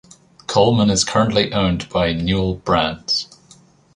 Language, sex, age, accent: English, male, 19-29, England English